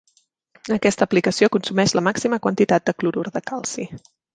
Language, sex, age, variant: Catalan, female, 30-39, Central